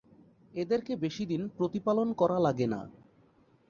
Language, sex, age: Bengali, male, 30-39